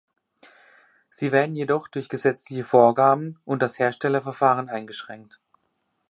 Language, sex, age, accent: German, male, 30-39, Deutschland Deutsch